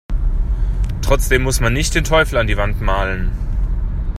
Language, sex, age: German, male, 30-39